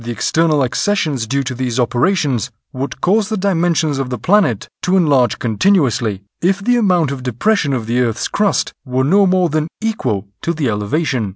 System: none